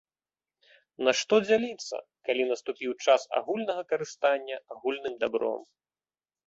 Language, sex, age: Belarusian, male, 30-39